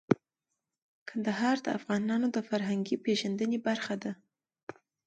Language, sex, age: Pashto, female, 19-29